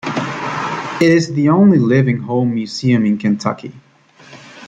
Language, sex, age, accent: English, male, 19-29, United States English